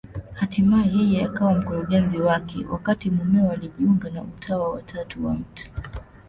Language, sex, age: Swahili, female, 19-29